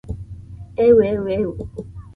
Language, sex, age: Japanese, female, 19-29